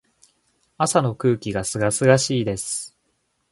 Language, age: Japanese, 19-29